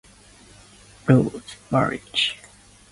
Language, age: English, 19-29